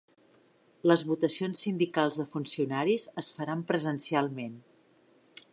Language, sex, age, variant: Catalan, female, 50-59, Central